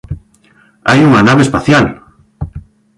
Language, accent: Galician, Normativo (estándar)